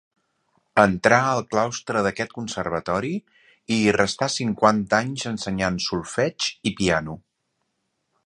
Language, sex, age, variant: Catalan, male, 50-59, Central